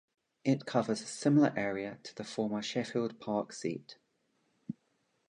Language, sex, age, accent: English, male, 40-49, England English